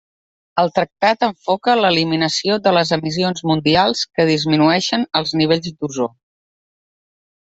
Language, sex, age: Catalan, female, 40-49